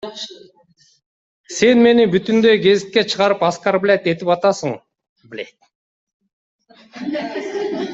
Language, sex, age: Kyrgyz, male, 40-49